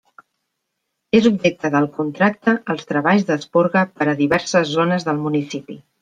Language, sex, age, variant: Catalan, female, 40-49, Central